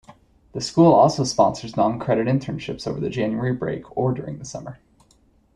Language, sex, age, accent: English, male, 30-39, United States English